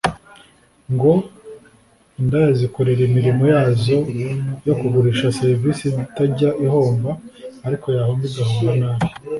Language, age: Kinyarwanda, 19-29